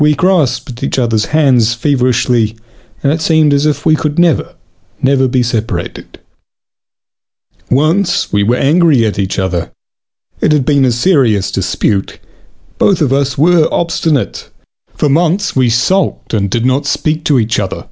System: none